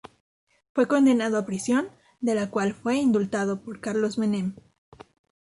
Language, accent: Spanish, México